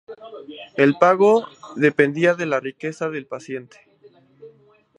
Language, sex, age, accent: Spanish, male, 19-29, México